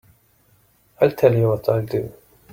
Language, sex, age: English, male, 30-39